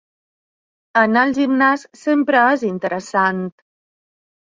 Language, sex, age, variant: Catalan, female, 50-59, Balear